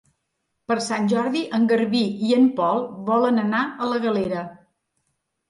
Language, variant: Catalan, Central